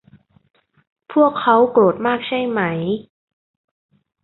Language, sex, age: Thai, female, 19-29